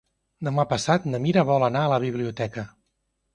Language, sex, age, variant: Catalan, male, 50-59, Central